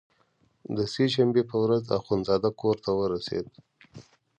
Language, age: Pashto, 19-29